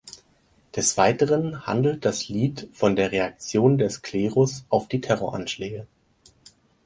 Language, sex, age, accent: German, male, 19-29, Deutschland Deutsch